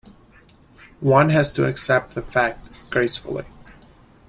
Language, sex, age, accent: English, male, 19-29, United States English